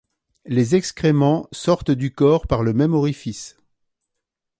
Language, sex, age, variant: French, male, 60-69, Français de métropole